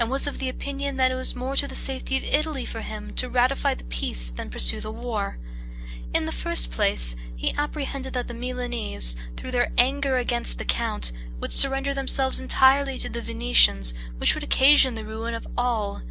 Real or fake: real